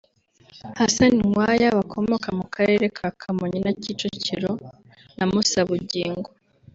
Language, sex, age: Kinyarwanda, female, 19-29